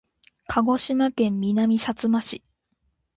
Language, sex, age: Japanese, female, 19-29